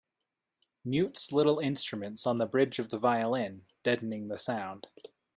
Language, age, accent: English, 19-29, United States English